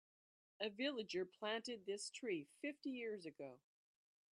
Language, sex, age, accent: English, female, 60-69, United States English